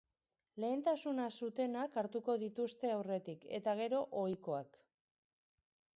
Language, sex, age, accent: Basque, female, 50-59, Mendebalekoa (Araba, Bizkaia, Gipuzkoako mendebaleko herri batzuk)